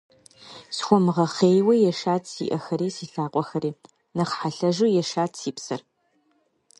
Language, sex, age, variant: Kabardian, female, 19-29, Адыгэбзэ (Къэбэрдей, Кирил, псоми зэдай)